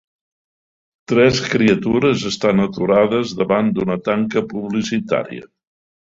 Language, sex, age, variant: Catalan, female, 50-59, Central